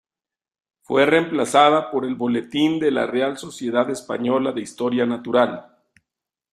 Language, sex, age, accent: Spanish, male, 50-59, México